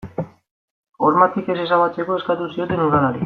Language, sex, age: Basque, male, 19-29